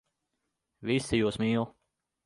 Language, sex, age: Latvian, male, 30-39